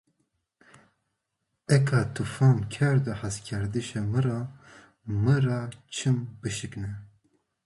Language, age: Zaza, 19-29